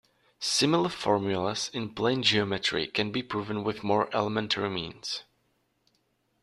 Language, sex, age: English, male, 19-29